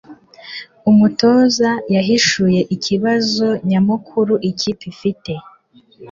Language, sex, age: Kinyarwanda, female, 19-29